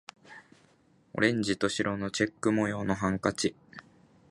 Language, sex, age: Japanese, male, 19-29